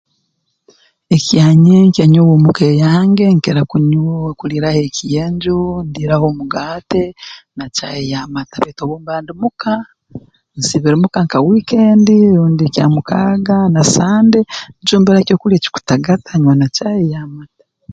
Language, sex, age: Tooro, female, 40-49